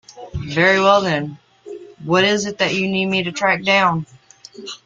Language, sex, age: English, female, 30-39